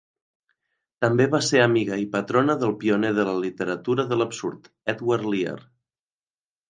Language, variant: Catalan, Nord-Occidental